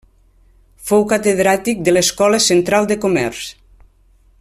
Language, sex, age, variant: Catalan, female, 50-59, Nord-Occidental